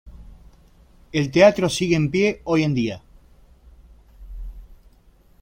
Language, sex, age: Spanish, male, 40-49